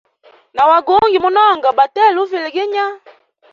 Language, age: Hemba, 30-39